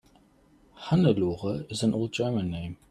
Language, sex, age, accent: English, male, 30-39, England English